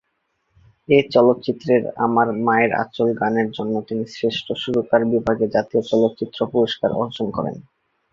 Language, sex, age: Bengali, male, 19-29